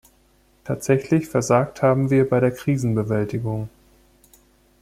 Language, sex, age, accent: German, male, 30-39, Deutschland Deutsch